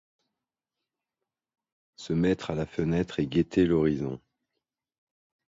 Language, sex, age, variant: French, male, 40-49, Français de métropole